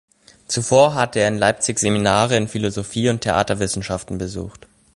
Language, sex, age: German, male, 19-29